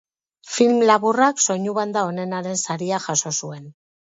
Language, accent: Basque, Mendebalekoa (Araba, Bizkaia, Gipuzkoako mendebaleko herri batzuk)